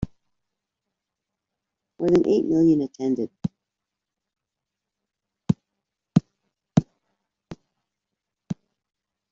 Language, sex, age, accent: English, female, 50-59, Canadian English